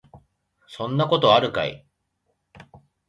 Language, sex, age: Japanese, male, 40-49